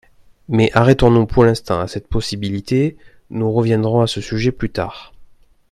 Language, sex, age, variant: French, male, 19-29, Français de métropole